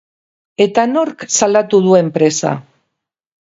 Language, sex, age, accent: Basque, female, 60-69, Mendebalekoa (Araba, Bizkaia, Gipuzkoako mendebaleko herri batzuk)